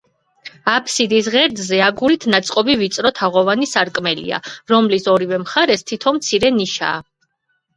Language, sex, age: Georgian, male, 30-39